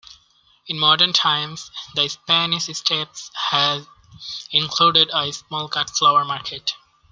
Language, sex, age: English, male, 19-29